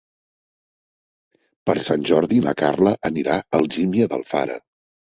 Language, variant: Catalan, Central